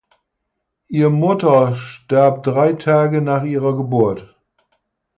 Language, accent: German, Norddeutsch